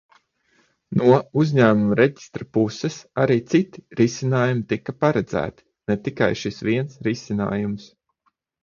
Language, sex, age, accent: Latvian, male, 30-39, Dzimtā valoda